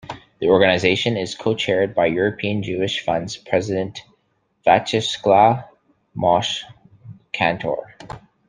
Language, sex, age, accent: English, male, 30-39, Canadian English